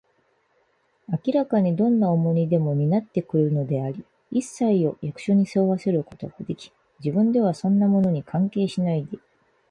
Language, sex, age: Japanese, female, 30-39